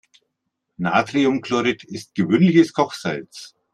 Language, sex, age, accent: German, male, 50-59, Deutschland Deutsch